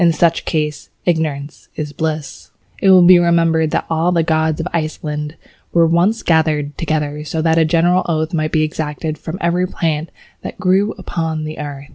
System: none